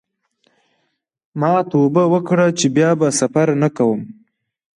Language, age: Pashto, 19-29